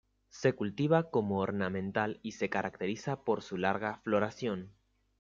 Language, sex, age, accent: Spanish, male, 19-29, Rioplatense: Argentina, Uruguay, este de Bolivia, Paraguay